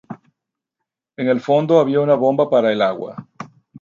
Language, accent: Spanish, Caribe: Cuba, Venezuela, Puerto Rico, República Dominicana, Panamá, Colombia caribeña, México caribeño, Costa del golfo de México